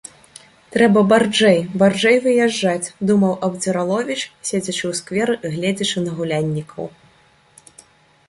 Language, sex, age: Belarusian, female, 19-29